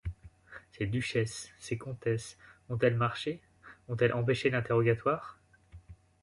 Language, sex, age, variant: French, male, 19-29, Français de métropole